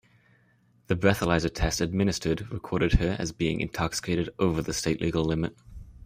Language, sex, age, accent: English, male, under 19, Irish English